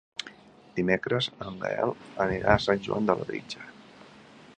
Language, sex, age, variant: Catalan, male, 50-59, Central